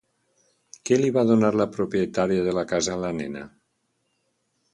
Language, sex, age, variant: Catalan, male, 60-69, Valencià central